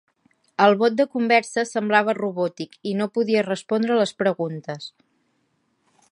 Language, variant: Catalan, Central